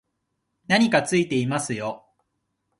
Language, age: Japanese, 19-29